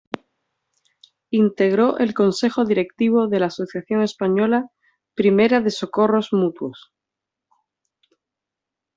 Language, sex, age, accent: Spanish, female, 30-39, España: Sur peninsular (Andalucia, Extremadura, Murcia)